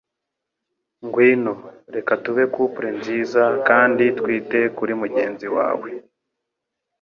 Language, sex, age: Kinyarwanda, male, 19-29